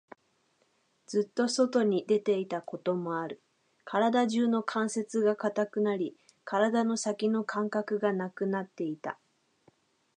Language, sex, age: Japanese, female, 19-29